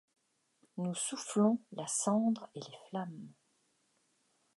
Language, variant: French, Français de métropole